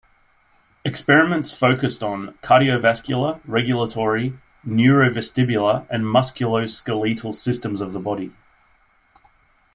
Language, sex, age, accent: English, male, 30-39, Australian English